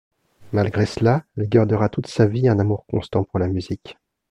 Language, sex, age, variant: French, male, 40-49, Français de métropole